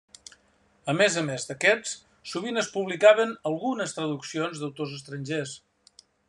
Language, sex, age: Catalan, male, 70-79